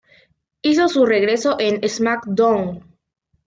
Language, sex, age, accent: Spanish, female, under 19, México